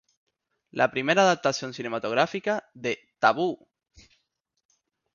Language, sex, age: Spanish, male, 19-29